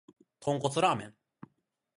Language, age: Japanese, 19-29